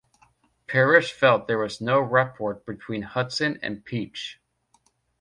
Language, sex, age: English, male, 19-29